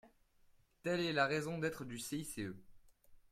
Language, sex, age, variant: French, male, 19-29, Français de métropole